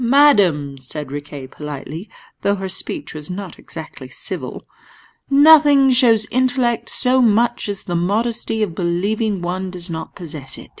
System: none